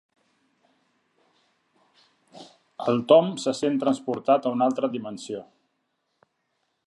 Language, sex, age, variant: Catalan, male, 50-59, Central